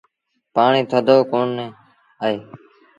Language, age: Sindhi Bhil, 19-29